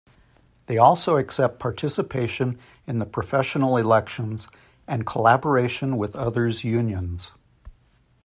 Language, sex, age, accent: English, male, 50-59, United States English